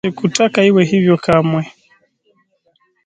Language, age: Swahili, 19-29